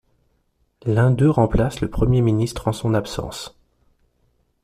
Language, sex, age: French, male, 40-49